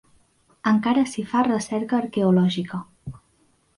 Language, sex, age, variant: Catalan, female, under 19, Central